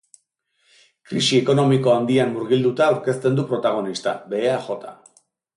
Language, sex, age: Basque, male, 40-49